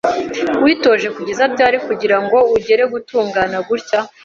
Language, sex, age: Kinyarwanda, female, 19-29